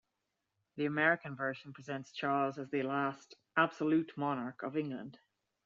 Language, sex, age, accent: English, female, 40-49, Irish English